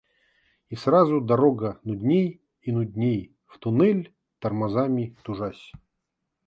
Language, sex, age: Russian, male, 40-49